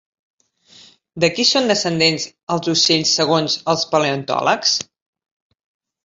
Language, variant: Catalan, Central